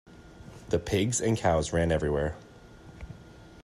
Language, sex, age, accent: English, male, 19-29, Canadian English